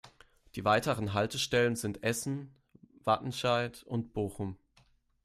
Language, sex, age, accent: German, male, 19-29, Deutschland Deutsch